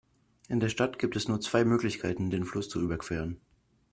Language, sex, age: German, male, 19-29